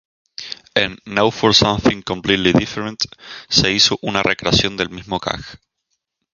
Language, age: Spanish, 19-29